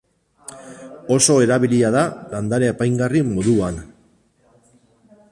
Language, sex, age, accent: Basque, male, 50-59, Mendebalekoa (Araba, Bizkaia, Gipuzkoako mendebaleko herri batzuk)